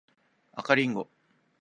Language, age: Japanese, 19-29